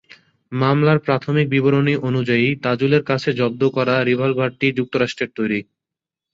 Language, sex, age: Bengali, male, 19-29